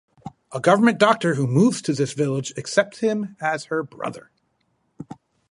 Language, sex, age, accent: English, male, 40-49, United States English